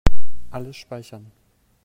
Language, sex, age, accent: German, male, 19-29, Deutschland Deutsch